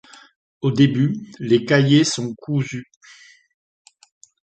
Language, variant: French, Français de métropole